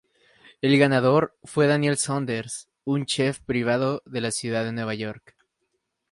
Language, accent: Spanish, México